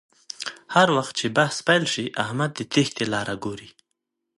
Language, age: Pashto, 30-39